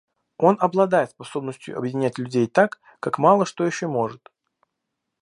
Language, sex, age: Russian, male, 19-29